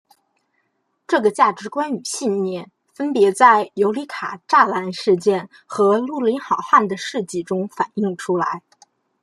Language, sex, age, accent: Chinese, female, 19-29, 出生地：河北省